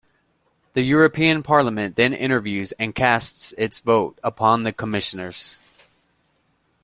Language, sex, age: English, male, 30-39